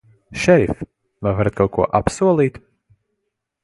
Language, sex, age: Latvian, male, 19-29